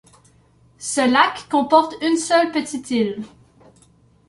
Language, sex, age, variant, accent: French, female, 19-29, Français d'Amérique du Nord, Français du Canada